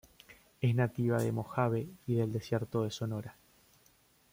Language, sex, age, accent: Spanish, male, 19-29, Rioplatense: Argentina, Uruguay, este de Bolivia, Paraguay